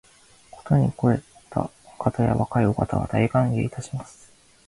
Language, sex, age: Japanese, male, 19-29